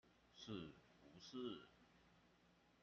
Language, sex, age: Chinese, male, 40-49